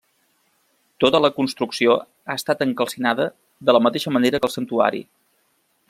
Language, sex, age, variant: Catalan, male, 30-39, Central